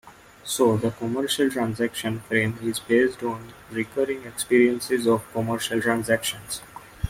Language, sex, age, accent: English, male, 19-29, India and South Asia (India, Pakistan, Sri Lanka)